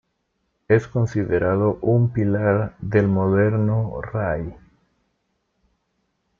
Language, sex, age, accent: Spanish, male, 19-29, América central